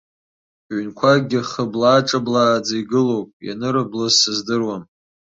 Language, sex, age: Abkhazian, male, under 19